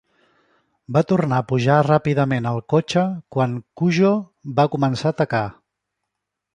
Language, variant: Catalan, Central